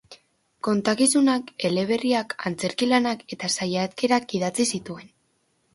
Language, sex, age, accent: Basque, female, under 19, Erdialdekoa edo Nafarra (Gipuzkoa, Nafarroa)